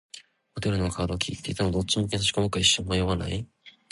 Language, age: Japanese, 19-29